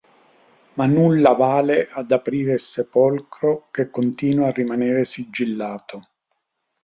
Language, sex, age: Italian, male, 60-69